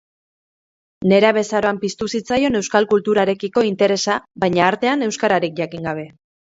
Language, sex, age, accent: Basque, female, 30-39, Mendebalekoa (Araba, Bizkaia, Gipuzkoako mendebaleko herri batzuk)